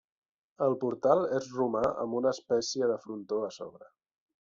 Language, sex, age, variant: Catalan, male, 30-39, Central